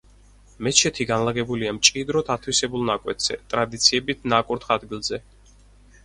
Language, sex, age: Georgian, male, 19-29